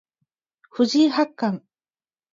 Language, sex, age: Japanese, female, 30-39